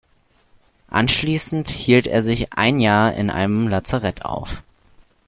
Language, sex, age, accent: German, male, under 19, Deutschland Deutsch